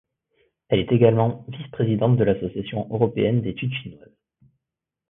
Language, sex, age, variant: French, male, 19-29, Français de métropole